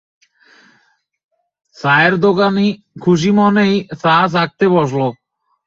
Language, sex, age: Bengali, male, 19-29